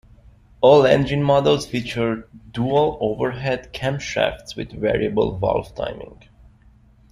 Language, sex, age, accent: English, male, 30-39, United States English